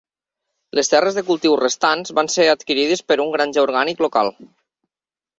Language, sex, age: Catalan, male, 30-39